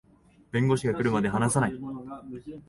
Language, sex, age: Japanese, male, 19-29